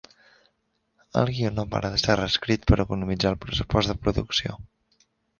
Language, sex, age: Catalan, male, under 19